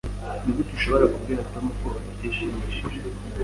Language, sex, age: Kinyarwanda, female, 19-29